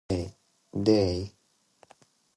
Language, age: English, 19-29